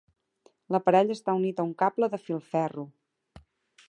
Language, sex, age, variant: Catalan, female, 40-49, Central